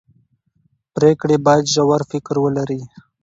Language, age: Pashto, 19-29